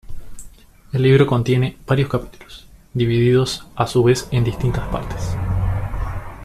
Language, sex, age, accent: Spanish, male, 19-29, Rioplatense: Argentina, Uruguay, este de Bolivia, Paraguay